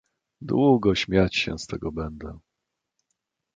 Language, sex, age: Polish, male, 50-59